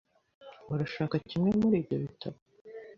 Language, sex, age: Kinyarwanda, male, under 19